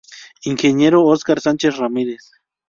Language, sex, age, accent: Spanish, male, 19-29, México